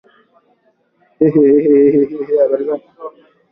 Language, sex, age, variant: Swahili, male, 19-29, Kiswahili cha Bara ya Kenya